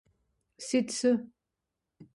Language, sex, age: Swiss German, female, 60-69